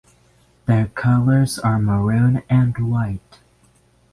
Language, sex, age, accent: English, male, 19-29, United States English; England English